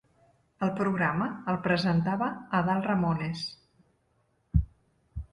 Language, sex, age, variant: Catalan, female, 40-49, Central